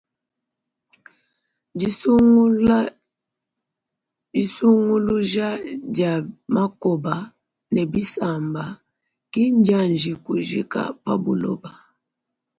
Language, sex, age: Luba-Lulua, female, 30-39